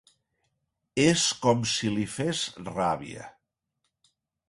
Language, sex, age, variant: Catalan, male, 40-49, Central